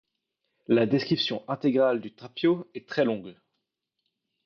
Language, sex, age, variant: French, male, 19-29, Français de métropole